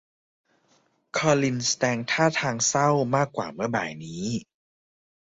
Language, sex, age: Thai, male, 19-29